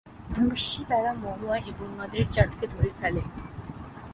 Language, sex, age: Bengali, female, 19-29